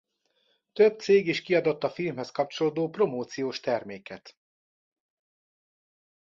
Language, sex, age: Hungarian, male, 40-49